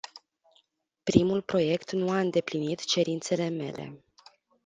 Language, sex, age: Romanian, female, 19-29